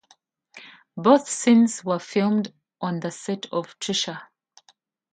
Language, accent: English, United States English